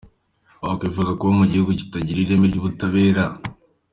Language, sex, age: Kinyarwanda, male, under 19